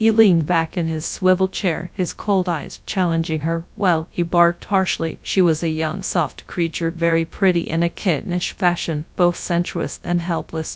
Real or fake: fake